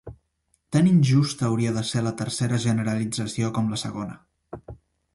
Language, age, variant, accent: Catalan, under 19, Central, central